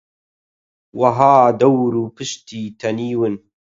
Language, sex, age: Central Kurdish, male, 30-39